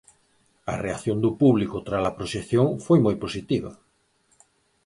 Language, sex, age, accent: Galician, male, 50-59, Oriental (común en zona oriental)